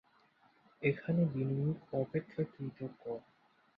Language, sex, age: Bengali, male, 19-29